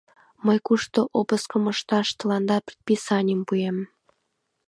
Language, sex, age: Mari, female, 19-29